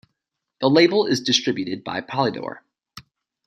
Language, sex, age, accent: English, male, 19-29, United States English